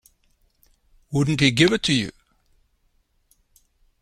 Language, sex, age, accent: English, male, 60-69, Southern African (South Africa, Zimbabwe, Namibia)